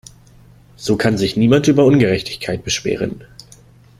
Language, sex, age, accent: German, male, 19-29, Deutschland Deutsch